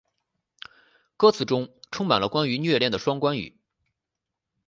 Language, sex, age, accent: Chinese, male, 19-29, 出生地：山东省